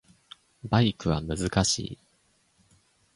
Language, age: Japanese, under 19